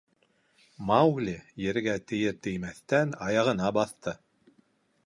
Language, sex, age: Bashkir, male, 40-49